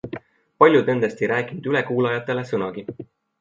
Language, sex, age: Estonian, male, 19-29